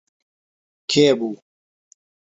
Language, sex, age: Central Kurdish, male, 19-29